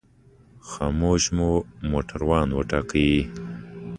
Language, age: Pashto, 19-29